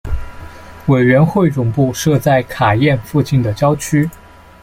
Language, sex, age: Chinese, male, 19-29